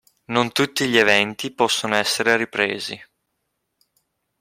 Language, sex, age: Italian, male, 19-29